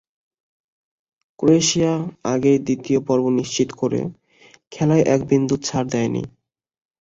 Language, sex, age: Bengali, male, 19-29